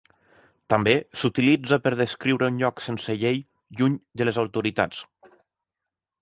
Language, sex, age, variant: Catalan, male, 30-39, Central